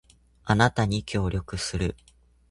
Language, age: Japanese, 19-29